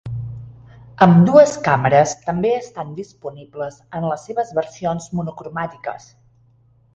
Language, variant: Catalan, Central